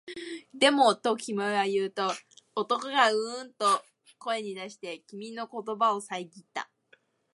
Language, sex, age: Japanese, female, 19-29